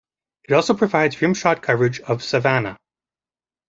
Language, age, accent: English, 30-39, Canadian English